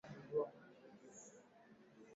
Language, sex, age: Swahili, male, 19-29